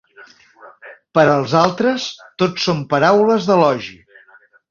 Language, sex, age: Catalan, male, 50-59